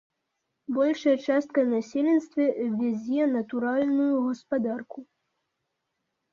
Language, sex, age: Belarusian, male, 30-39